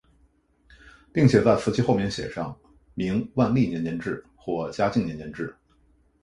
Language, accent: Chinese, 出生地：北京市